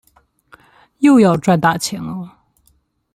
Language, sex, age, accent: Chinese, female, 19-29, 出生地：江西省